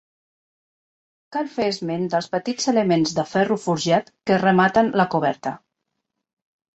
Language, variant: Catalan, Central